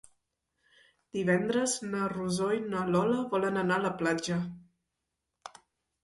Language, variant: Catalan, Central